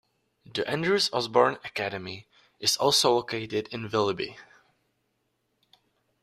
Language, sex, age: English, male, 19-29